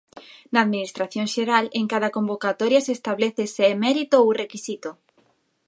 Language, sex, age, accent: Galician, female, 30-39, Normativo (estándar)